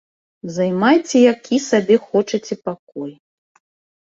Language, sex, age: Belarusian, female, 40-49